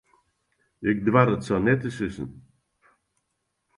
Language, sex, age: Western Frisian, male, 80-89